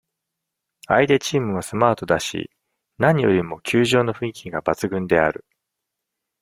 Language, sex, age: Japanese, male, 50-59